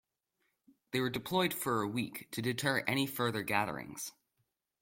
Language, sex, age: English, male, under 19